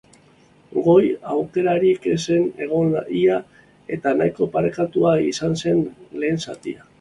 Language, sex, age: Basque, male, 30-39